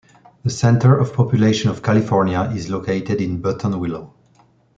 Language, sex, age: English, male, 30-39